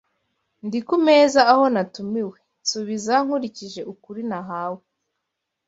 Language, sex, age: Kinyarwanda, female, 19-29